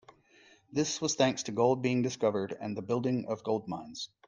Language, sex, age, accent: English, male, 40-49, United States English